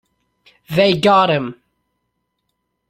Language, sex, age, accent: English, male, 19-29, United States English